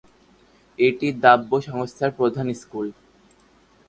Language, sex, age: Bengali, male, under 19